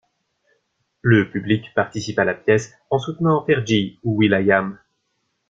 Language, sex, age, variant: French, male, 19-29, Français de métropole